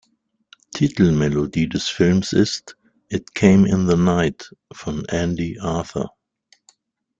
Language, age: German, 50-59